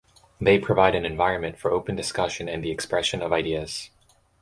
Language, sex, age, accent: English, male, 19-29, United States English